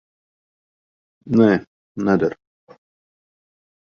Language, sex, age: Latvian, male, 40-49